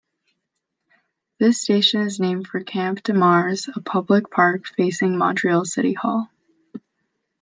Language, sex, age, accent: English, female, under 19, United States English